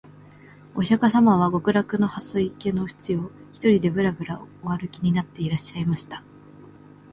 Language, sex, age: Japanese, female, 19-29